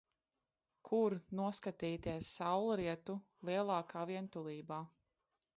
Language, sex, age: Latvian, female, 30-39